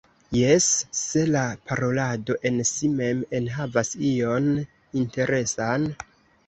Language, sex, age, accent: Esperanto, female, 19-29, Internacia